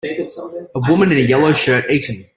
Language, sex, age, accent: English, male, 30-39, Australian English